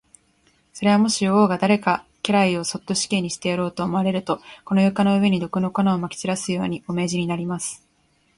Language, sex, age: Japanese, female, 19-29